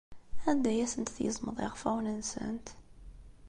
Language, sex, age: Kabyle, female, 19-29